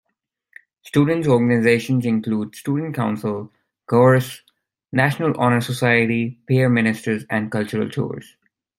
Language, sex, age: English, male, 19-29